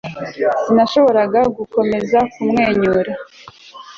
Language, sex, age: Kinyarwanda, female, 19-29